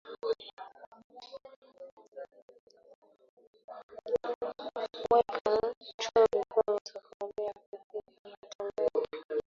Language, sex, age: Swahili, female, 19-29